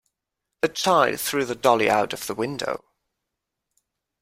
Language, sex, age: English, male, 19-29